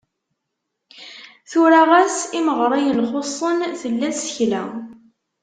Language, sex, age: Kabyle, female, 19-29